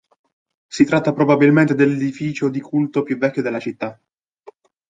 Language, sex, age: Italian, male, 19-29